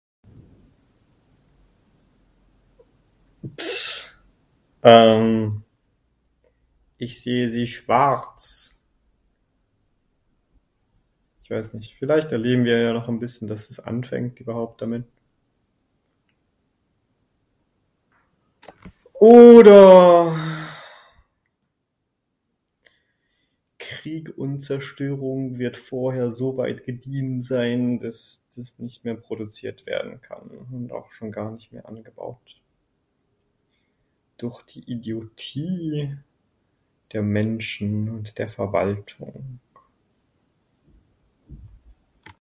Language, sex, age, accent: German, male, 19-29, Deutschland Deutsch; Schweizerdeutsch